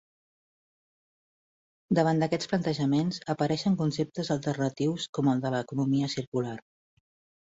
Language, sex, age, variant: Catalan, female, 40-49, Central